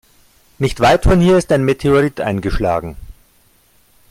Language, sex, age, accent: German, male, 50-59, Deutschland Deutsch